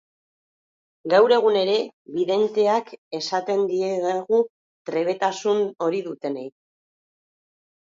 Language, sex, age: Basque, female, 40-49